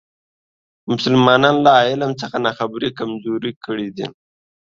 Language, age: Pashto, under 19